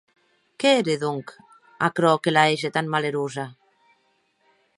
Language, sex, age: Occitan, female, 50-59